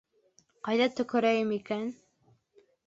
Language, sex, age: Bashkir, female, under 19